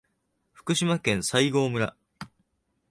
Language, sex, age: Japanese, male, 19-29